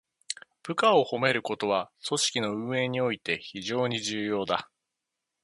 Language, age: Japanese, 30-39